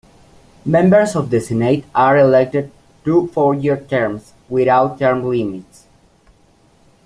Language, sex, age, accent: English, male, 19-29, United States English